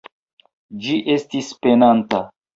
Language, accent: Esperanto, Internacia